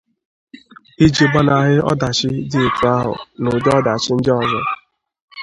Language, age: Igbo, 30-39